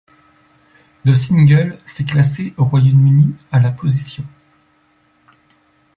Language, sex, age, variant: French, male, 40-49, Français de métropole